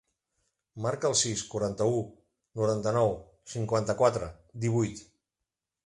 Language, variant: Catalan, Central